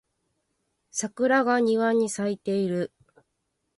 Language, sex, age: Japanese, female, 30-39